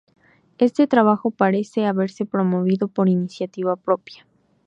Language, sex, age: Spanish, female, 19-29